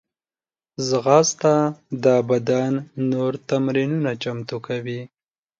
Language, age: Pashto, 19-29